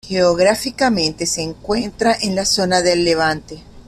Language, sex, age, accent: Spanish, female, 40-49, Caribe: Cuba, Venezuela, Puerto Rico, República Dominicana, Panamá, Colombia caribeña, México caribeño, Costa del golfo de México